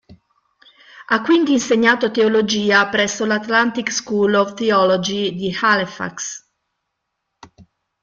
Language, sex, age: Italian, female, 50-59